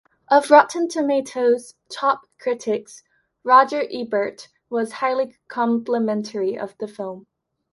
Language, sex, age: English, female, under 19